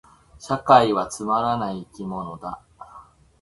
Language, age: Japanese, 40-49